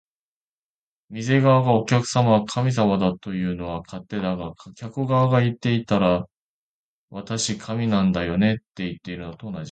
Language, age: Japanese, 30-39